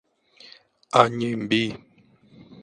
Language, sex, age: Portuguese, male, 30-39